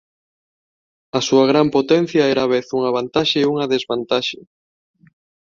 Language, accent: Galician, Neofalante